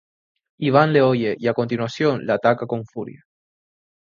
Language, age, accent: Spanish, 19-29, España: Islas Canarias